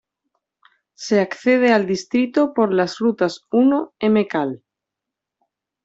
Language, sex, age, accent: Spanish, female, 30-39, España: Sur peninsular (Andalucia, Extremadura, Murcia)